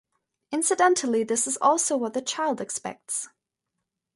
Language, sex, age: English, female, under 19